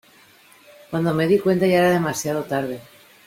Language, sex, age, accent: Spanish, female, 40-49, España: Norte peninsular (Asturias, Castilla y León, Cantabria, País Vasco, Navarra, Aragón, La Rioja, Guadalajara, Cuenca)